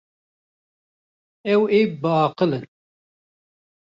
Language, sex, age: Kurdish, male, 50-59